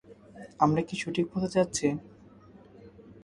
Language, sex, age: Bengali, male, 19-29